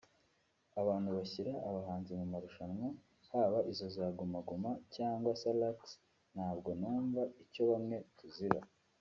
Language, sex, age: Kinyarwanda, male, under 19